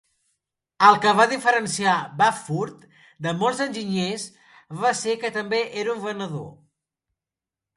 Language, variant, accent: Catalan, Central, central